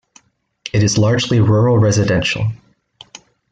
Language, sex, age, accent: English, male, 19-29, United States English